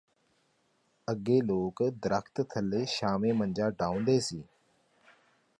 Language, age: Punjabi, 30-39